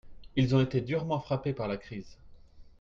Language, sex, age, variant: French, male, 30-39, Français de métropole